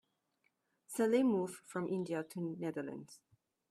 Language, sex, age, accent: English, female, 30-39, Malaysian English